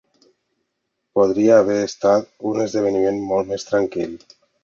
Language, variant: Catalan, Nord-Occidental